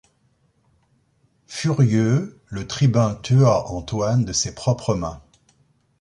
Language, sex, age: French, male, 60-69